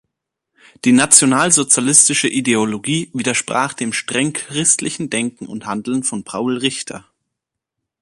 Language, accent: German, Deutschland Deutsch